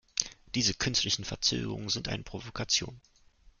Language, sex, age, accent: German, male, 19-29, Deutschland Deutsch